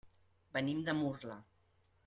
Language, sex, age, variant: Catalan, female, 50-59, Central